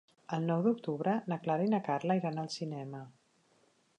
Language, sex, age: Catalan, female, 40-49